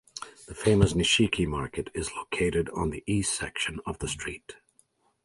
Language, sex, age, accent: English, male, 40-49, United States English